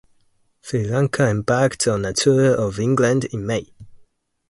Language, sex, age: English, male, 19-29